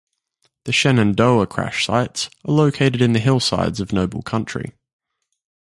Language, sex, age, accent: English, male, under 19, Australian English